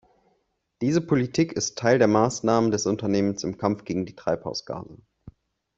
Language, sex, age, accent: German, male, 19-29, Deutschland Deutsch